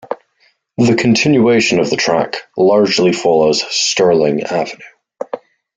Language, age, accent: English, 19-29, Irish English